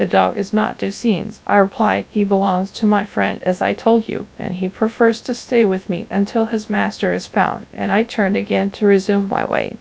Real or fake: fake